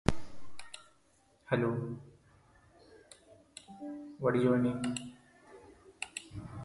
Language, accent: English, India and South Asia (India, Pakistan, Sri Lanka)